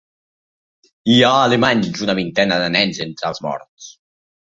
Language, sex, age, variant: Catalan, female, 40-49, Central